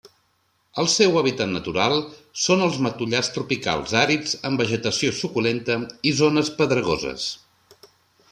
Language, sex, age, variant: Catalan, male, 40-49, Central